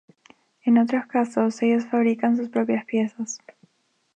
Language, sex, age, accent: Spanish, female, 19-29, Andino-Pacífico: Colombia, Perú, Ecuador, oeste de Bolivia y Venezuela andina